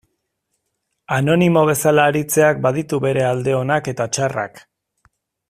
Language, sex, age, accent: Basque, male, 40-49, Erdialdekoa edo Nafarra (Gipuzkoa, Nafarroa)